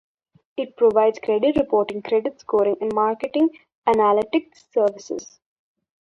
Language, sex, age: English, female, under 19